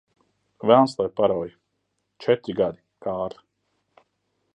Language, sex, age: Latvian, male, 30-39